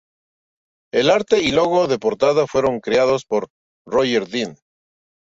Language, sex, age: Spanish, male, 50-59